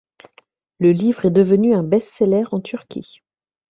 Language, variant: French, Français de métropole